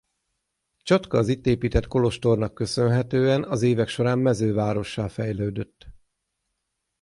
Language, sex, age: Hungarian, male, 40-49